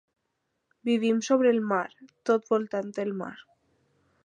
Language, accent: Catalan, valencià